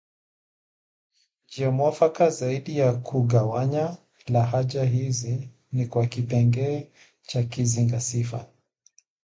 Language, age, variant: Swahili, 40-49, Kiswahili cha Bara ya Kenya